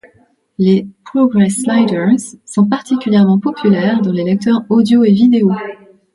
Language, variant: French, Français de métropole